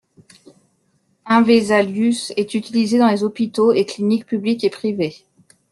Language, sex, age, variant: French, female, 30-39, Français de métropole